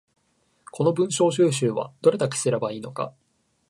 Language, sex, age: Japanese, male, 19-29